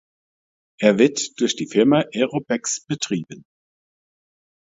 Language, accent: German, Deutschland Deutsch